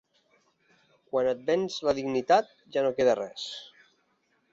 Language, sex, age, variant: Catalan, male, 40-49, Central